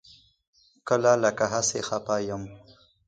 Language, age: Pashto, 19-29